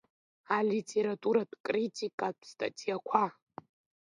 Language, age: Abkhazian, under 19